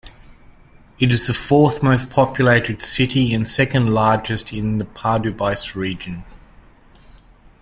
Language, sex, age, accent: English, male, 50-59, Australian English